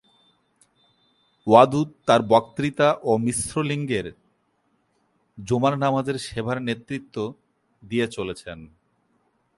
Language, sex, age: Bengali, male, 30-39